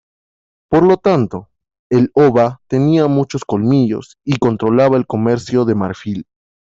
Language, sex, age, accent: Spanish, male, 19-29, Andino-Pacífico: Colombia, Perú, Ecuador, oeste de Bolivia y Venezuela andina